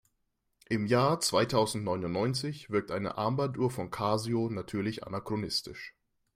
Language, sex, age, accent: German, male, 19-29, Deutschland Deutsch